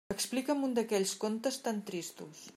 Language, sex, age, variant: Catalan, female, 50-59, Central